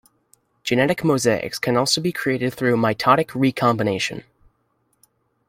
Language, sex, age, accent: English, male, under 19, United States English